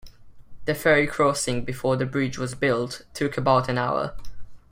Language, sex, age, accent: English, male, under 19, England English